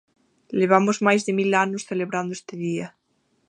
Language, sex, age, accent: Galician, female, 19-29, Atlántico (seseo e gheada); Normativo (estándar)